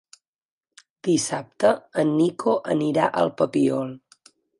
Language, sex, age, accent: Catalan, female, 19-29, gironí